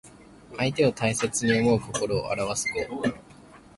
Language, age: Japanese, 19-29